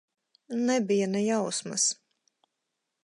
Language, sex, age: Latvian, female, 30-39